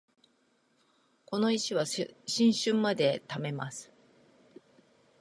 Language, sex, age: Japanese, female, 50-59